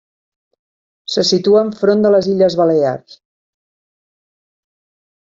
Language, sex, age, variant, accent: Catalan, female, 50-59, Central, central